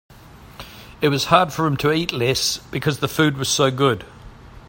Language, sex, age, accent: English, male, 50-59, New Zealand English